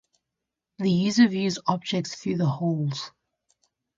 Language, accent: English, Southern African (South Africa, Zimbabwe, Namibia)